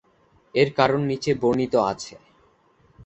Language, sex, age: Bengali, male, under 19